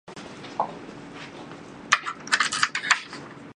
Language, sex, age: English, female, under 19